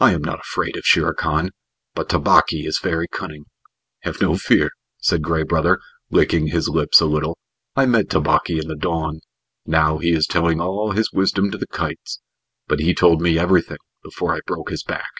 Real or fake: real